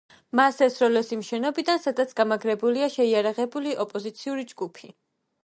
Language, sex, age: Georgian, female, 19-29